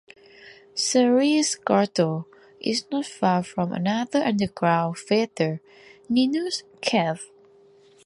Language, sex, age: English, female, 19-29